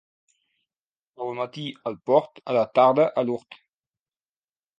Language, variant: Catalan, Septentrional